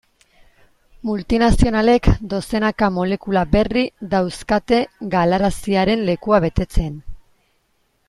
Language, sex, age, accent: Basque, female, 19-29, Mendebalekoa (Araba, Bizkaia, Gipuzkoako mendebaleko herri batzuk)